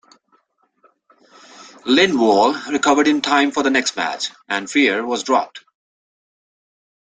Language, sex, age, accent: English, male, 30-39, United States English